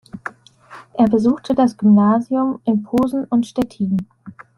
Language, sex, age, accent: German, female, 19-29, Deutschland Deutsch